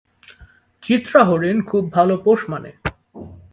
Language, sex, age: Bengali, male, 19-29